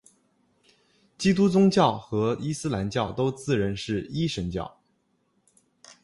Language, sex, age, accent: Chinese, male, 19-29, 出生地：浙江省